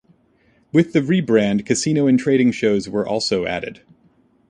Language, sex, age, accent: English, male, 30-39, United States English